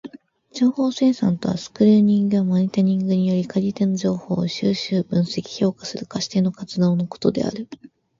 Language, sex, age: Japanese, female, 19-29